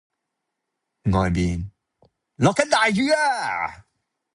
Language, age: Cantonese, 40-49